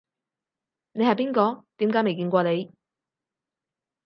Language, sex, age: Cantonese, female, 30-39